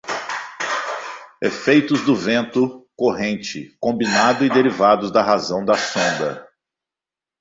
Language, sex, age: Portuguese, male, 50-59